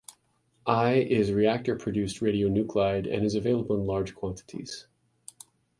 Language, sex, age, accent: English, male, 40-49, United States English